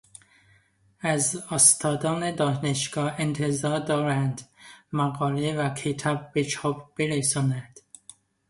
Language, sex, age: Persian, male, 30-39